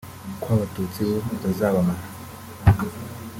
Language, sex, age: Kinyarwanda, male, 19-29